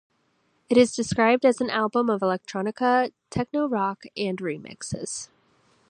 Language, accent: English, United States English